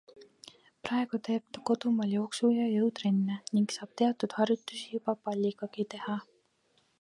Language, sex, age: Estonian, female, 19-29